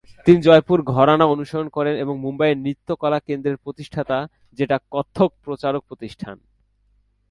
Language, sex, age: Bengali, male, 19-29